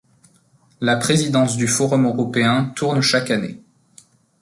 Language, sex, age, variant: French, male, 30-39, Français de métropole